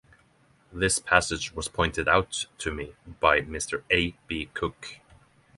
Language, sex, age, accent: English, male, 30-39, United States English